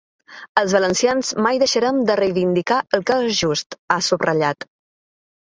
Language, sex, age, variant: Catalan, female, 30-39, Balear